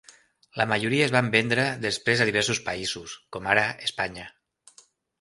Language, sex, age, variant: Catalan, male, 40-49, Central